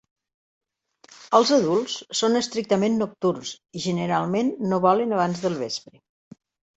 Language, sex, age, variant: Catalan, female, 60-69, Nord-Occidental